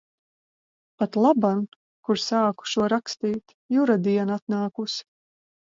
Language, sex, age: Latvian, female, 40-49